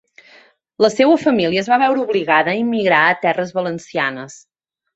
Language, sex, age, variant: Catalan, female, 30-39, Central